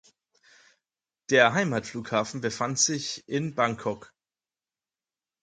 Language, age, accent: German, 30-39, Deutschland Deutsch